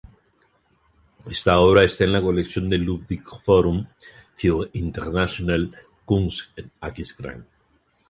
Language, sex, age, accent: Spanish, male, 50-59, Andino-Pacífico: Colombia, Perú, Ecuador, oeste de Bolivia y Venezuela andina